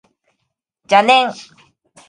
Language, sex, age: Japanese, female, 40-49